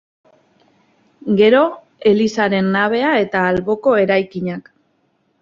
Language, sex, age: Basque, female, 19-29